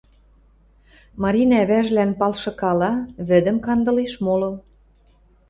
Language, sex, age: Western Mari, female, 40-49